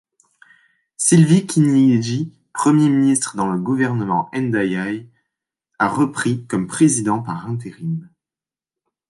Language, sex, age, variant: French, male, 19-29, Français de métropole